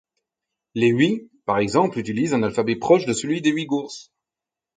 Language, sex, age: French, male, 30-39